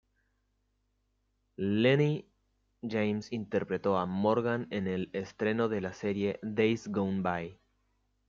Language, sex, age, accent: Spanish, male, 19-29, Rioplatense: Argentina, Uruguay, este de Bolivia, Paraguay